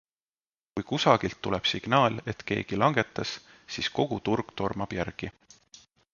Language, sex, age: Estonian, male, 30-39